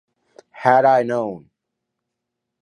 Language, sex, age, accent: English, male, under 19, United States English